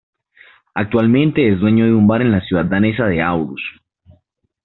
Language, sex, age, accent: Spanish, male, 19-29, Andino-Pacífico: Colombia, Perú, Ecuador, oeste de Bolivia y Venezuela andina